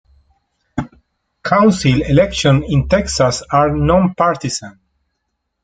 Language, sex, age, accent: English, male, 30-39, United States English